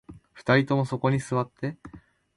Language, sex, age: Japanese, male, 19-29